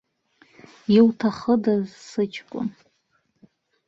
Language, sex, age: Abkhazian, female, 19-29